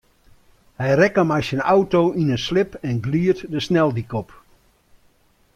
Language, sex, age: Western Frisian, male, 60-69